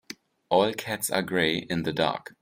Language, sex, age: English, male, 19-29